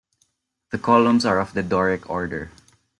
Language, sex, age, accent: English, male, 19-29, Filipino